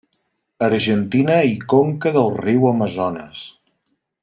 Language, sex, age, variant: Catalan, male, 40-49, Central